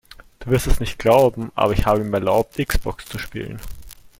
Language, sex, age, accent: German, male, 30-39, Österreichisches Deutsch